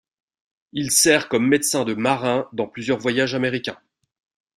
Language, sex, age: French, male, 40-49